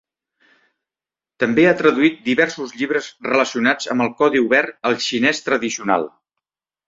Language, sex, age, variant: Catalan, male, 50-59, Central